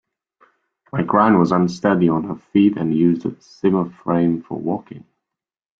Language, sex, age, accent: English, male, 19-29, England English